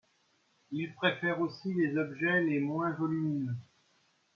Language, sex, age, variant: French, male, 60-69, Français de métropole